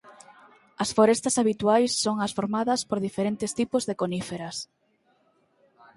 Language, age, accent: Galician, 19-29, Normativo (estándar)